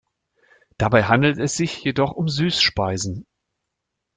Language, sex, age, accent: German, male, 50-59, Deutschland Deutsch